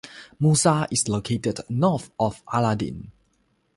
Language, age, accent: English, 19-29, United States English; Malaysian English